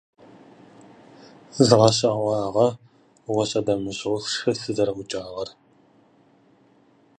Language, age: Russian, 19-29